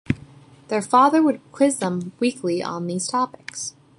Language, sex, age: English, female, 19-29